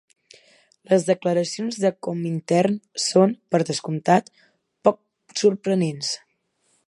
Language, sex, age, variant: Catalan, female, 19-29, Central